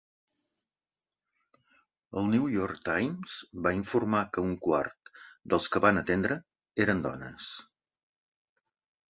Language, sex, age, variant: Catalan, male, 60-69, Central